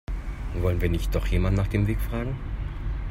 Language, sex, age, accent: German, male, 40-49, Deutschland Deutsch